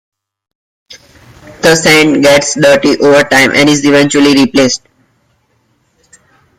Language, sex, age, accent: English, male, 19-29, India and South Asia (India, Pakistan, Sri Lanka)